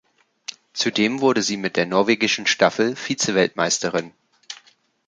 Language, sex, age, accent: German, male, 30-39, Deutschland Deutsch